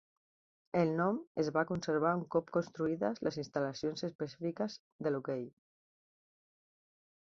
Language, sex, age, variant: Catalan, female, 50-59, Central